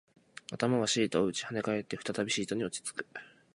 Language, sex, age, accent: Japanese, male, 19-29, 東京